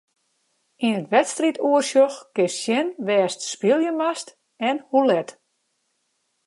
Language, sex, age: Western Frisian, female, 40-49